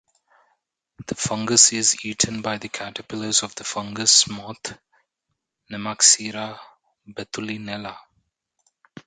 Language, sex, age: English, male, 30-39